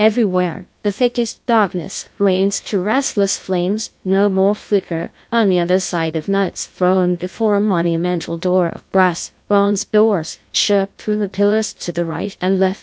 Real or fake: fake